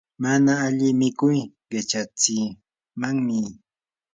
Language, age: Yanahuanca Pasco Quechua, 19-29